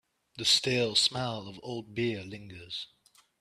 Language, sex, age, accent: English, male, under 19, England English